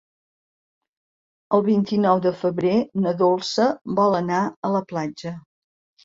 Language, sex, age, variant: Catalan, female, 50-59, Central